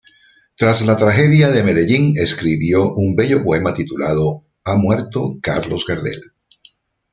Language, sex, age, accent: Spanish, male, 50-59, Caribe: Cuba, Venezuela, Puerto Rico, República Dominicana, Panamá, Colombia caribeña, México caribeño, Costa del golfo de México